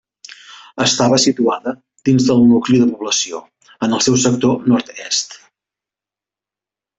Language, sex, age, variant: Catalan, male, 50-59, Central